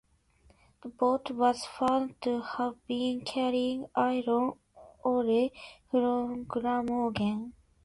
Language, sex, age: English, female, 19-29